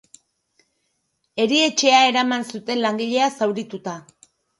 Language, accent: Basque, Erdialdekoa edo Nafarra (Gipuzkoa, Nafarroa)